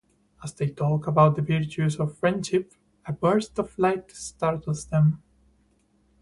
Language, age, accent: English, 19-29, United States English